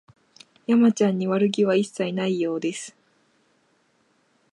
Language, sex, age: Japanese, female, 19-29